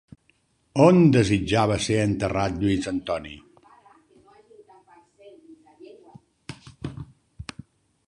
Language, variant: Catalan, Nord-Occidental